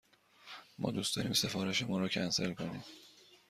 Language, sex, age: Persian, male, 30-39